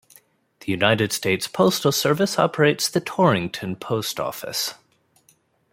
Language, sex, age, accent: English, male, 30-39, United States English